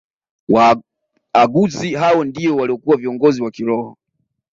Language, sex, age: Swahili, male, 19-29